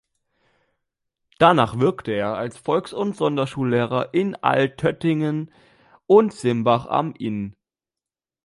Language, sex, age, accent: German, male, under 19, Deutschland Deutsch